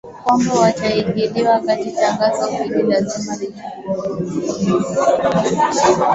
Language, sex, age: Swahili, female, 19-29